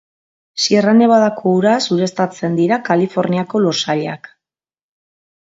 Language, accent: Basque, Mendebalekoa (Araba, Bizkaia, Gipuzkoako mendebaleko herri batzuk)